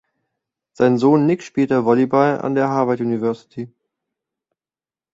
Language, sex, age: German, male, 19-29